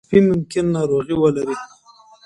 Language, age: Pashto, 30-39